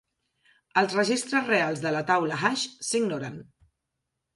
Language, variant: Catalan, Central